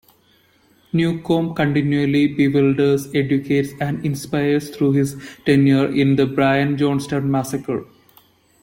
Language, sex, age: English, male, 19-29